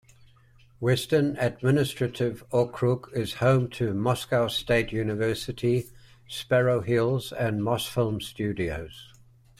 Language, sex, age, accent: English, male, 70-79, New Zealand English